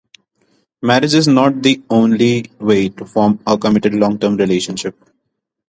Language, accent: English, India and South Asia (India, Pakistan, Sri Lanka)